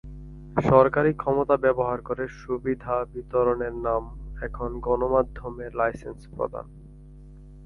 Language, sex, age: Bengali, male, 19-29